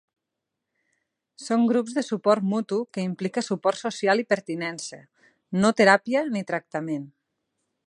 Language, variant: Catalan, Nord-Occidental